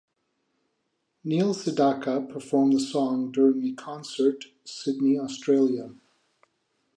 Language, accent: English, United States English